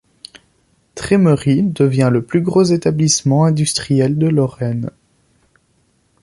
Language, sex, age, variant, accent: French, male, under 19, Français d'Europe, Français de Belgique